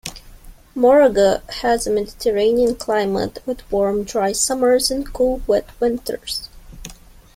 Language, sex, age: English, female, 19-29